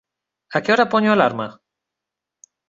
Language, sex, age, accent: Galician, male, 30-39, Normativo (estándar)